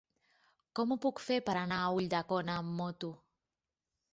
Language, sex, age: Catalan, female, 30-39